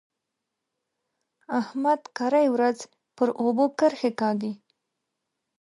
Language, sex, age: Pashto, female, 19-29